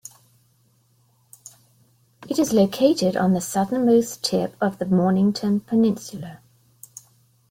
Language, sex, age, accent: English, female, 50-59, England English